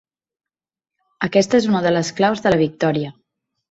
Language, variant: Catalan, Central